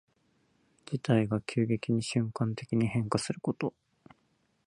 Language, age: Japanese, 19-29